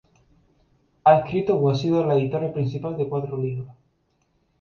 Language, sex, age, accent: Spanish, male, 19-29, España: Islas Canarias